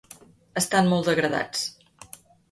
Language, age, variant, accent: Catalan, 40-49, Central, central